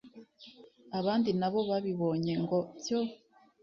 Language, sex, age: Kinyarwanda, female, 19-29